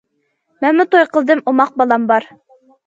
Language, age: Uyghur, under 19